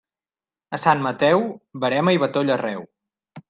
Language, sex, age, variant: Catalan, male, 40-49, Central